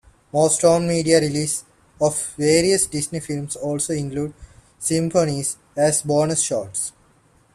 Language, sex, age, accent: English, male, 19-29, India and South Asia (India, Pakistan, Sri Lanka)